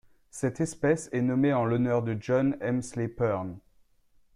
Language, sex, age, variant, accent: French, male, 40-49, Français des départements et régions d'outre-mer, Français de La Réunion